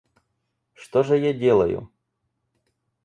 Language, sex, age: Russian, male, 19-29